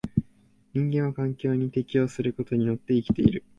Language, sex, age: Japanese, male, 19-29